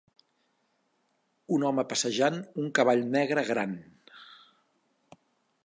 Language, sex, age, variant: Catalan, male, 50-59, Central